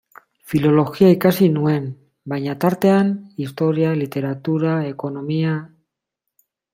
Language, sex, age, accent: Basque, male, 50-59, Mendebalekoa (Araba, Bizkaia, Gipuzkoako mendebaleko herri batzuk)